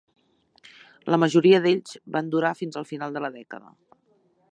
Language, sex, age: Catalan, female, 40-49